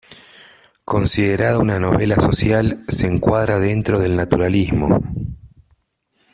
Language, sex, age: Spanish, male, 40-49